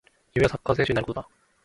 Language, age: Japanese, 19-29